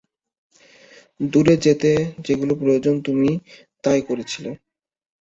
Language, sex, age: Bengali, male, 19-29